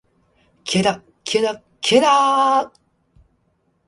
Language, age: Japanese, 19-29